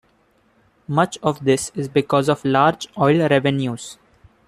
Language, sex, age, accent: English, male, 19-29, India and South Asia (India, Pakistan, Sri Lanka)